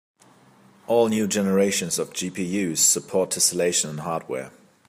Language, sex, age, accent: English, male, 40-49, England English